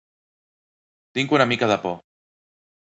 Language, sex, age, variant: Catalan, male, 40-49, Central